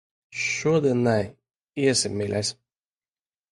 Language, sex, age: Latvian, male, 19-29